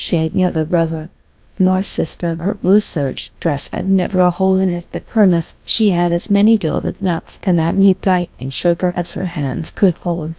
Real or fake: fake